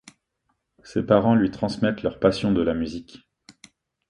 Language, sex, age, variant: French, male, 30-39, Français de métropole